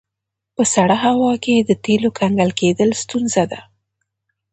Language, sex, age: Pashto, female, 19-29